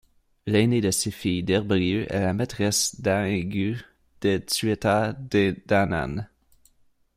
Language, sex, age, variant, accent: French, male, 19-29, Français d'Amérique du Nord, Français du Canada